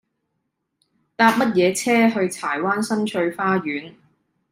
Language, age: Cantonese, 19-29